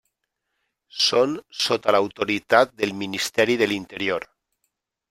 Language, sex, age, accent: Catalan, male, 40-49, valencià